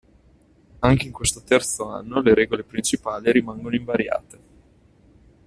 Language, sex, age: Italian, male, 19-29